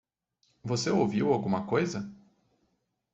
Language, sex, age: Portuguese, male, 19-29